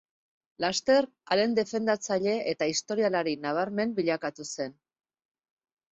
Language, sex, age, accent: Basque, female, 50-59, Mendebalekoa (Araba, Bizkaia, Gipuzkoako mendebaleko herri batzuk)